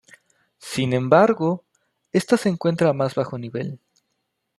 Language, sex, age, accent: Spanish, male, 30-39, México